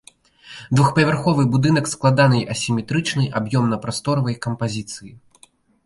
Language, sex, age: Belarusian, male, 19-29